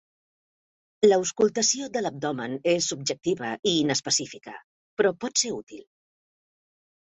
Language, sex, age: Catalan, female, 50-59